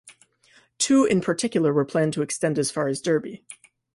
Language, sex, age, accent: English, male, 19-29, United States English